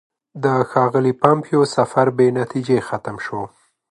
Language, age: Pashto, 30-39